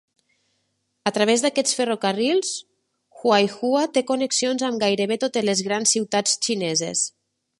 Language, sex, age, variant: Catalan, female, 30-39, Nord-Occidental